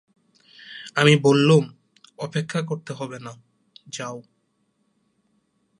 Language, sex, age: Bengali, male, 19-29